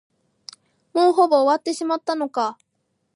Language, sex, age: Japanese, female, 19-29